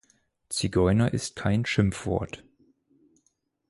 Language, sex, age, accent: German, male, 30-39, Deutschland Deutsch